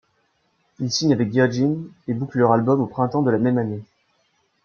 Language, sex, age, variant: French, male, 19-29, Français de métropole